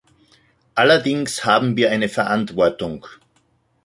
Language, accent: German, Österreichisches Deutsch